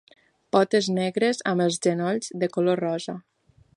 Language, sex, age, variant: Catalan, female, 19-29, Nord-Occidental